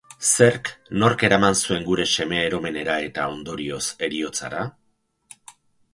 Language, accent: Basque, Erdialdekoa edo Nafarra (Gipuzkoa, Nafarroa)